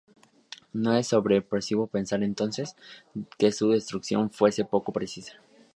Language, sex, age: Spanish, male, 19-29